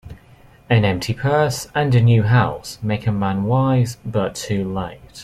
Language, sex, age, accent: English, male, under 19, England English